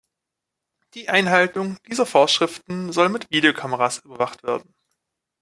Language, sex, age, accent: German, male, 19-29, Deutschland Deutsch